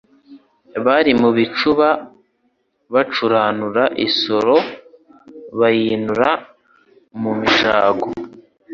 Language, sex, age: Kinyarwanda, male, 19-29